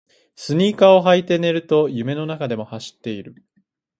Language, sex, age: Japanese, male, under 19